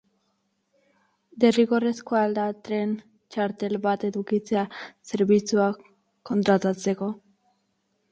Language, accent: Basque, Erdialdekoa edo Nafarra (Gipuzkoa, Nafarroa)